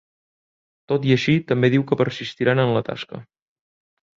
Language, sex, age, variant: Catalan, male, 19-29, Central